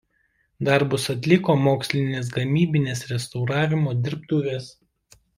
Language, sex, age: Lithuanian, male, 19-29